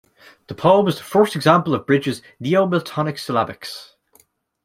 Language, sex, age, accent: English, male, 19-29, Irish English